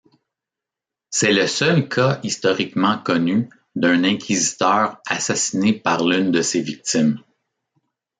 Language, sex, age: French, male, 50-59